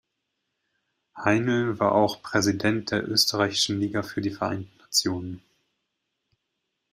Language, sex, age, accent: German, male, 30-39, Deutschland Deutsch